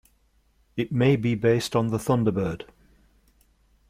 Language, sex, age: English, male, 60-69